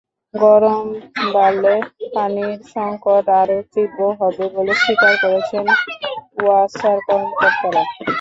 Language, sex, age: Bengali, female, 19-29